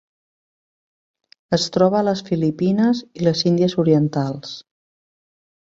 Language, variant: Catalan, Central